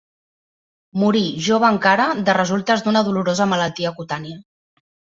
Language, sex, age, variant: Catalan, female, 30-39, Central